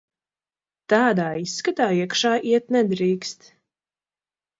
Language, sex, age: Latvian, female, under 19